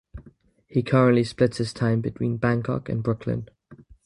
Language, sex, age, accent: English, male, 19-29, England English